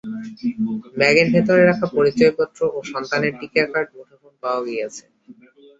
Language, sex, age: Bengali, male, under 19